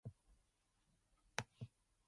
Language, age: English, 19-29